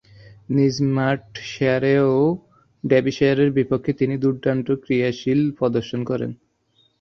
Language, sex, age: Bengali, male, 19-29